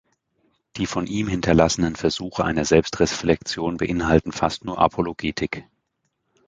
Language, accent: German, Deutschland Deutsch